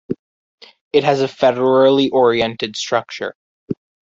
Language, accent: English, United States English